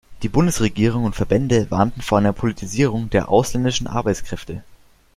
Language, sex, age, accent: German, male, under 19, Deutschland Deutsch